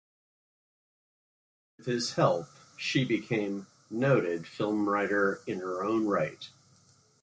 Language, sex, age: English, male, 50-59